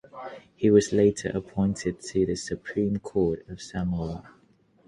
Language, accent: English, United States English; Australian English